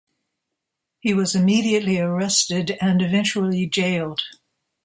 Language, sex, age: English, female, 60-69